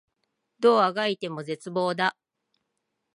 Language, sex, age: Japanese, female, 50-59